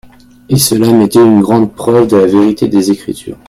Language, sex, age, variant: French, male, 19-29, Français de métropole